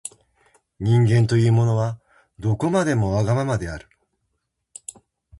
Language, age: Japanese, 50-59